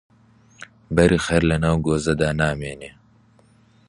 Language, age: Central Kurdish, 19-29